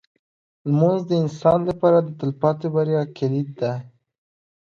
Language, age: Pashto, under 19